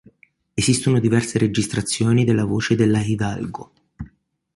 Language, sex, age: Italian, male, 19-29